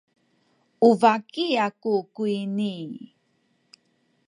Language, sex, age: Sakizaya, female, 50-59